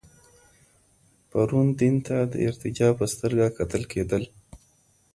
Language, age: Pashto, 30-39